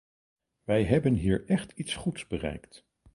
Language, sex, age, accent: Dutch, male, 60-69, Nederlands Nederlands